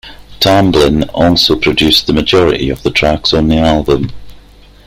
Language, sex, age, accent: English, male, 40-49, Scottish English